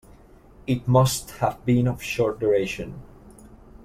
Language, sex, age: English, male, 30-39